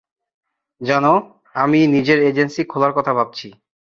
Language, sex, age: Bengali, male, 30-39